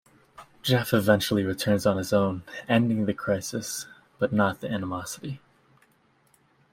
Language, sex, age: English, male, 19-29